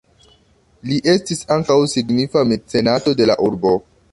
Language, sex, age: Esperanto, male, 19-29